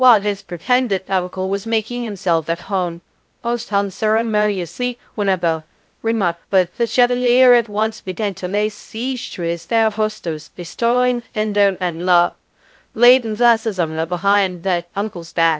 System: TTS, VITS